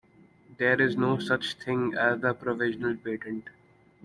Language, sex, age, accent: English, male, under 19, India and South Asia (India, Pakistan, Sri Lanka)